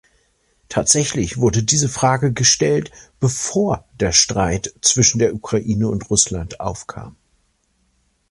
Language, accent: German, Deutschland Deutsch